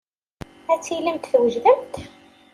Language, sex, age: Kabyle, female, 19-29